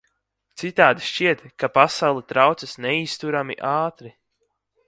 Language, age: Latvian, under 19